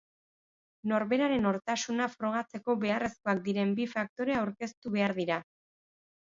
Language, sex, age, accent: Basque, female, 30-39, Batua